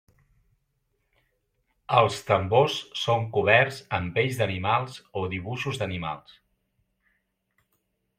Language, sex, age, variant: Catalan, male, 30-39, Central